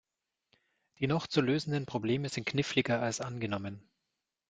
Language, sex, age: German, male, 40-49